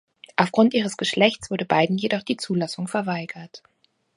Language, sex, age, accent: German, female, 30-39, Deutschland Deutsch